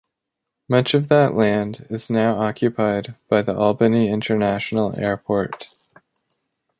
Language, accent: English, United States English